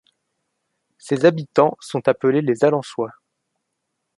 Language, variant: French, Français de métropole